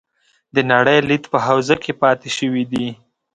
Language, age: Pashto, 19-29